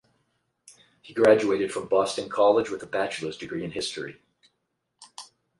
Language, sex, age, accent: English, male, 50-59, United States English